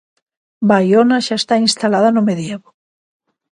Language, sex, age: Galician, female, 50-59